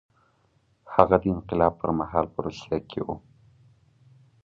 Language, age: Pashto, 19-29